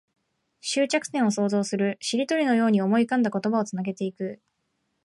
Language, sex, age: Japanese, female, 19-29